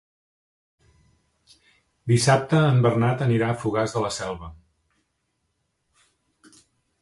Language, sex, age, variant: Catalan, male, 40-49, Central